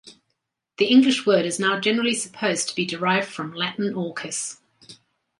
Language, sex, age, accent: English, female, 50-59, Australian English